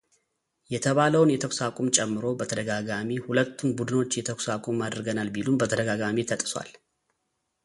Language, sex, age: Amharic, male, 30-39